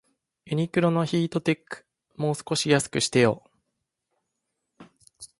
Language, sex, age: Japanese, male, 19-29